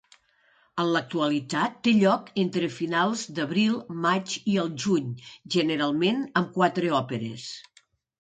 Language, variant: Catalan, Nord-Occidental